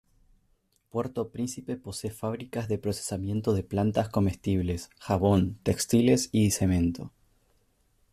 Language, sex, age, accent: Spanish, male, 19-29, Rioplatense: Argentina, Uruguay, este de Bolivia, Paraguay